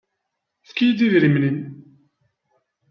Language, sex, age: Kabyle, male, 30-39